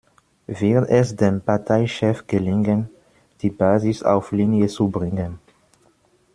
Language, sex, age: German, male, 19-29